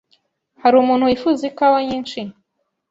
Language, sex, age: Kinyarwanda, female, 19-29